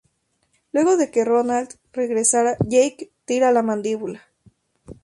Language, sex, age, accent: Spanish, female, 19-29, México